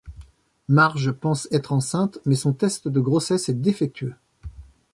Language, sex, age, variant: French, male, 40-49, Français de métropole